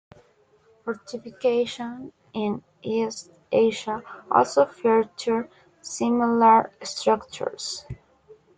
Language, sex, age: English, female, 19-29